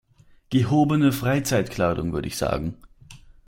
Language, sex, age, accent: German, male, 19-29, Österreichisches Deutsch